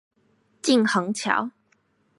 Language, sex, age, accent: Chinese, female, 19-29, 出生地：臺北市